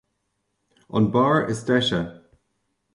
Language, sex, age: Irish, male, 30-39